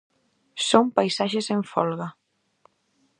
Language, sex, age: Galician, female, 19-29